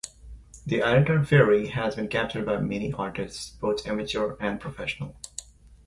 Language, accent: English, India and South Asia (India, Pakistan, Sri Lanka)